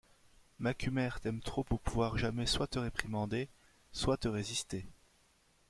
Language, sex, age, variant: French, male, 30-39, Français de métropole